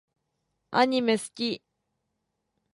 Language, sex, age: Japanese, female, 19-29